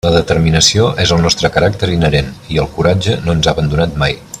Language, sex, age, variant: Catalan, male, 40-49, Nord-Occidental